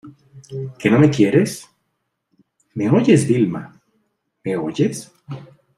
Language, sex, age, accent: Spanish, male, 40-49, México